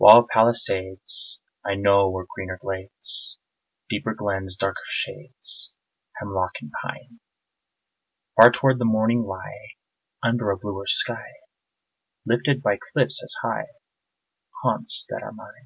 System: none